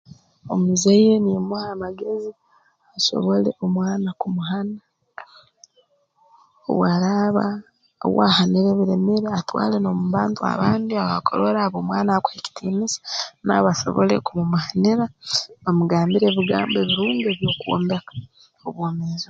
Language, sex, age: Tooro, female, 30-39